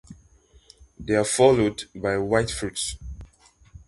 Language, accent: English, Southern African (South Africa, Zimbabwe, Namibia)